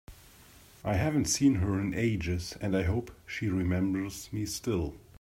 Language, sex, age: English, male, 50-59